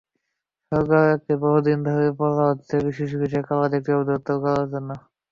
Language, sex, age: Bengali, male, 19-29